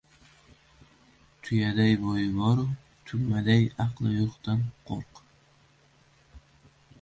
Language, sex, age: Uzbek, male, 19-29